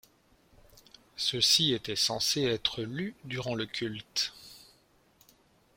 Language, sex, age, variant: French, male, 40-49, Français de métropole